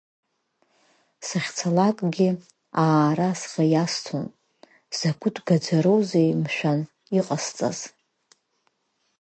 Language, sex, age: Abkhazian, female, 30-39